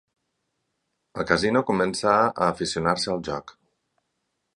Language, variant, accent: Catalan, Nord-Occidental, Ebrenc